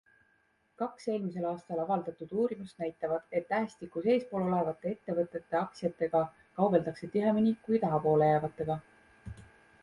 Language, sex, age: Estonian, female, 19-29